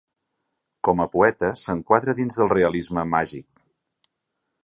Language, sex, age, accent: Catalan, male, 40-49, gironí